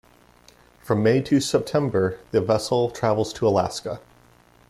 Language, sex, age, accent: English, male, 40-49, United States English